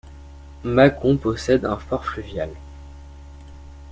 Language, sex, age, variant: French, male, under 19, Français de métropole